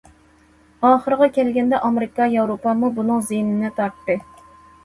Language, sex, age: Uyghur, female, 30-39